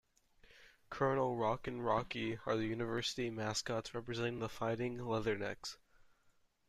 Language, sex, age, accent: English, male, under 19, United States English